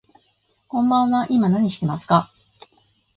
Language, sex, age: Japanese, female, 50-59